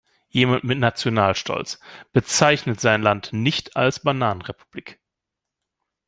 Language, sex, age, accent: German, male, 40-49, Deutschland Deutsch